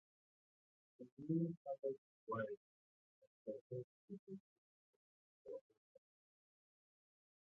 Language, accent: English, Southern African (South Africa, Zimbabwe, Namibia)